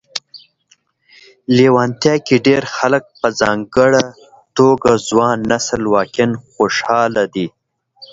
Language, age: Pashto, 19-29